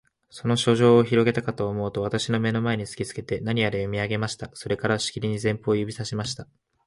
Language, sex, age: Japanese, male, 19-29